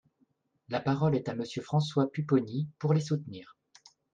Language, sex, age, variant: French, male, 40-49, Français de métropole